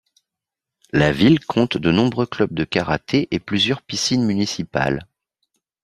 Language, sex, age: French, male, 40-49